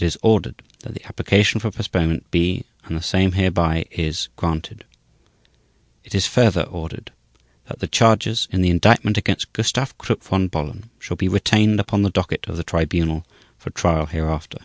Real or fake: real